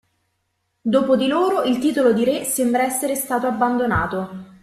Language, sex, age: Italian, female, 30-39